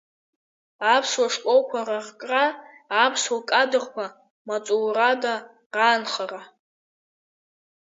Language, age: Abkhazian, under 19